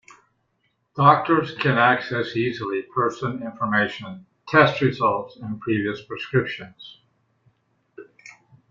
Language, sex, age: English, male, 70-79